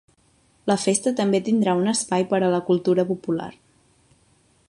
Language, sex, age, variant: Catalan, female, 19-29, Central